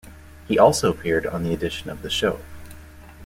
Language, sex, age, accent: English, male, 19-29, Canadian English